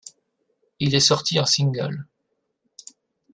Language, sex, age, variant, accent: French, male, 30-39, Français d'Europe, Français de Belgique